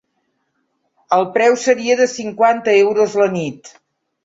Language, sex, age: Catalan, female, 60-69